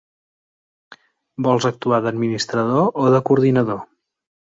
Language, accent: Catalan, Camp de Tarragona